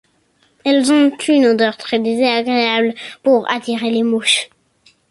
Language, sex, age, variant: French, male, under 19, Français de métropole